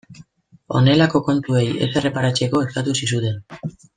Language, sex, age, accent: Basque, female, 19-29, Mendebalekoa (Araba, Bizkaia, Gipuzkoako mendebaleko herri batzuk)